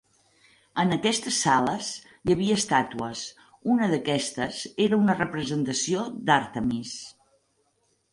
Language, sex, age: Catalan, female, 50-59